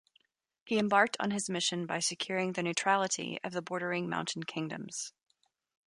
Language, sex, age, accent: English, female, 30-39, United States English